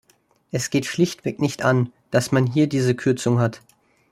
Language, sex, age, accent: German, male, under 19, Deutschland Deutsch